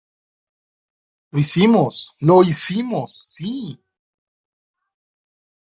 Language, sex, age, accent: Spanish, male, 40-49, México